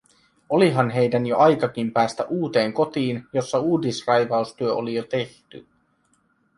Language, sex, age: Finnish, male, 19-29